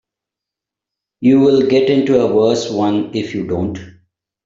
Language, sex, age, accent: English, male, 40-49, India and South Asia (India, Pakistan, Sri Lanka)